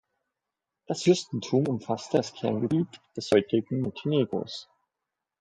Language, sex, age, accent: German, male, 19-29, Deutschland Deutsch